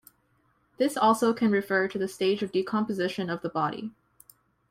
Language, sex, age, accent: English, female, 19-29, United States English